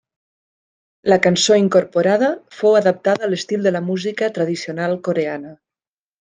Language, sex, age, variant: Catalan, female, 50-59, Nord-Occidental